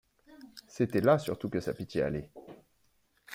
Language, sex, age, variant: French, male, 30-39, Français de métropole